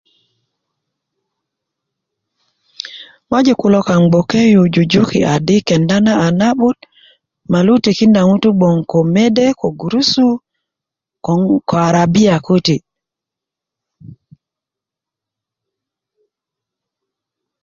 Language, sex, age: Kuku, female, 40-49